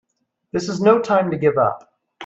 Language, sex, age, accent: English, male, 19-29, United States English